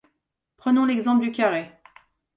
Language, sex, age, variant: French, female, 40-49, Français de métropole